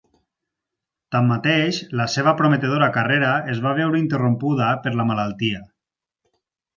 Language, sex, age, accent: Catalan, male, 30-39, valencià